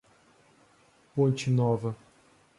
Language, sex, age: Portuguese, male, 19-29